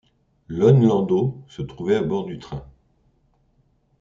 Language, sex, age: French, male, 60-69